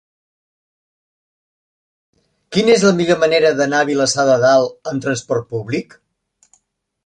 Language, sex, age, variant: Catalan, male, 60-69, Central